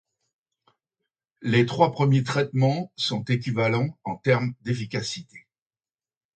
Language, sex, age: French, male, 70-79